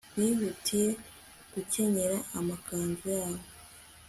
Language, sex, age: Kinyarwanda, female, 19-29